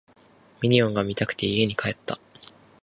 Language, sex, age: Japanese, male, under 19